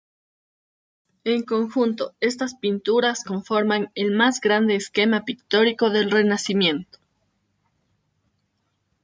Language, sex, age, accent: Spanish, female, 30-39, América central